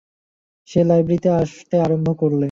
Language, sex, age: Bengali, male, 19-29